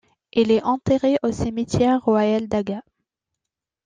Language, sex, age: French, female, 30-39